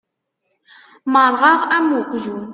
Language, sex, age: Kabyle, female, 19-29